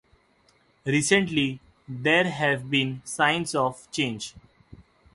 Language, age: English, under 19